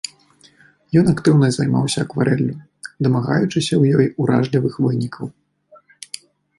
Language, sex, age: Belarusian, male, 19-29